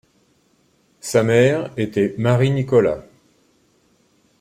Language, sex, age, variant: French, male, 50-59, Français de métropole